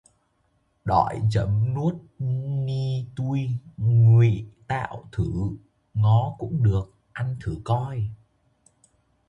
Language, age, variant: Vietnamese, 19-29, Hà Nội